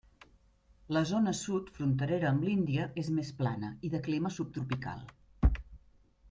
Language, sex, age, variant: Catalan, female, 50-59, Central